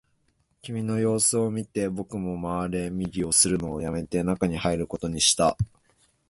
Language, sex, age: Japanese, male, 19-29